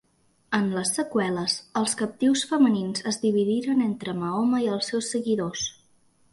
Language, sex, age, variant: Catalan, female, under 19, Central